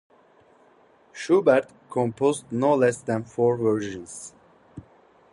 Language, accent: English, United States English